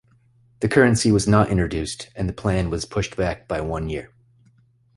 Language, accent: English, United States English